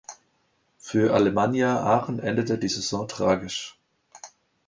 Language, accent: German, Deutschland Deutsch